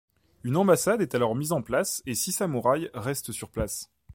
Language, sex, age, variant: French, male, 19-29, Français de métropole